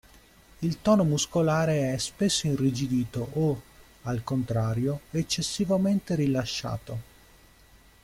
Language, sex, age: Italian, male, 30-39